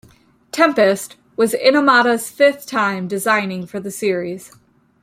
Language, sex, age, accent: English, female, 30-39, United States English